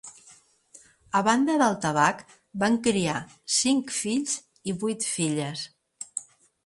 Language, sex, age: Catalan, female, 60-69